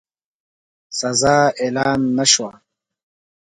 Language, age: Pashto, 19-29